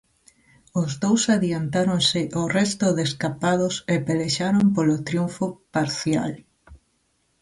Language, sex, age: Galician, female, 40-49